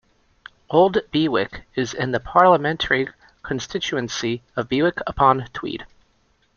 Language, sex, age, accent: English, male, 50-59, United States English